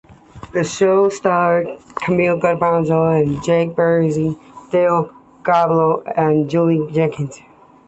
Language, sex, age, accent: English, female, 30-39, United States English